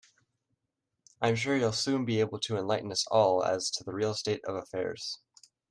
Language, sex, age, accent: English, male, 19-29, United States English